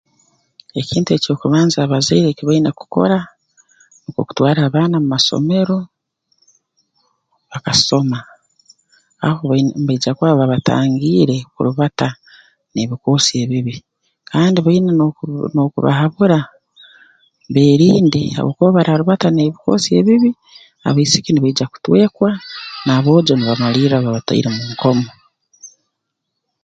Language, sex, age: Tooro, female, 40-49